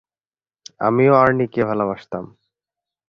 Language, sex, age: Bengali, male, 19-29